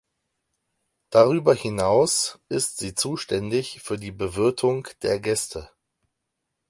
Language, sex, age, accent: German, male, 30-39, Deutschland Deutsch